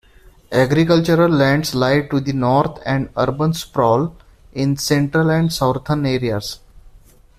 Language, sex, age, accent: English, male, 19-29, India and South Asia (India, Pakistan, Sri Lanka)